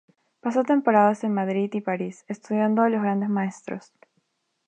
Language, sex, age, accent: Spanish, female, 19-29, Andino-Pacífico: Colombia, Perú, Ecuador, oeste de Bolivia y Venezuela andina